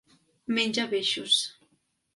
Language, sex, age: Catalan, female, 19-29